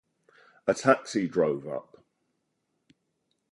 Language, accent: English, England English